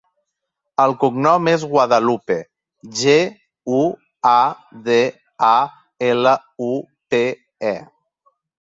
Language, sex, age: Catalan, male, 40-49